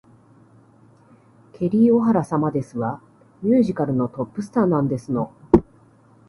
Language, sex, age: Japanese, female, 40-49